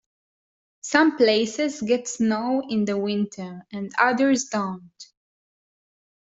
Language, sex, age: English, female, 19-29